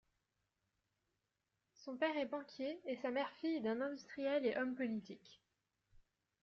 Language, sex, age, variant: French, female, 19-29, Français de métropole